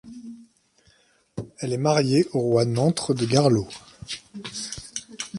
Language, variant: French, Français de métropole